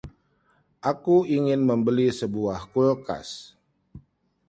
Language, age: Indonesian, 50-59